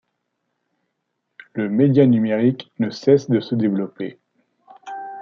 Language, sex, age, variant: French, male, 40-49, Français de métropole